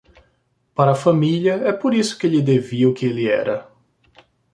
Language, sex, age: Portuguese, male, 40-49